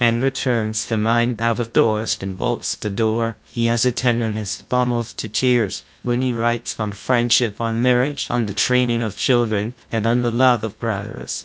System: TTS, GlowTTS